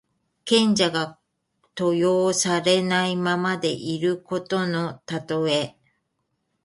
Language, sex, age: Japanese, female, 40-49